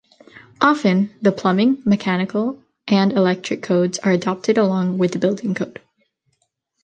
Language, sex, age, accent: English, female, under 19, United States English